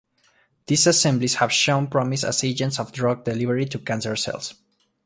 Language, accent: English, United States English